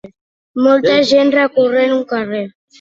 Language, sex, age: Catalan, male, 60-69